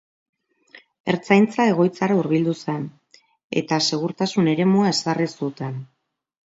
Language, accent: Basque, Mendebalekoa (Araba, Bizkaia, Gipuzkoako mendebaleko herri batzuk)